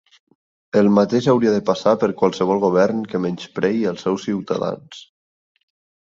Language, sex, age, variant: Catalan, male, 19-29, Nord-Occidental